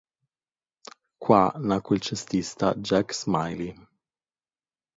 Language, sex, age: Italian, male, 19-29